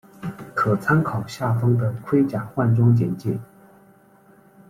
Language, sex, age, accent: Chinese, male, 19-29, 出生地：四川省